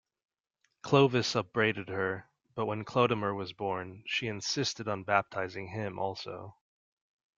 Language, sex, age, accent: English, male, 30-39, United States English